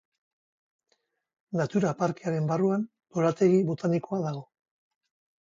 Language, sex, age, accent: Basque, male, 50-59, Mendebalekoa (Araba, Bizkaia, Gipuzkoako mendebaleko herri batzuk)